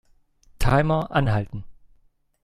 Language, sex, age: German, male, 30-39